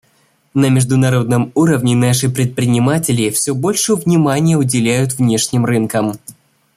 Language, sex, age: Russian, male, under 19